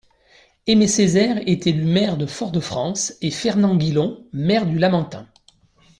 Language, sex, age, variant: French, male, 40-49, Français de métropole